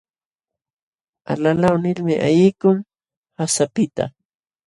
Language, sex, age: Jauja Wanca Quechua, female, 70-79